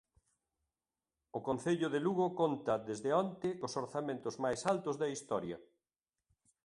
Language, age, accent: Galician, 60-69, Oriental (común en zona oriental)